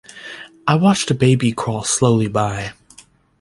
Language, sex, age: English, male, 19-29